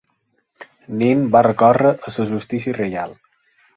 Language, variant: Catalan, Balear